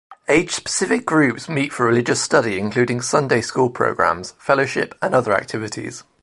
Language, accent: English, England English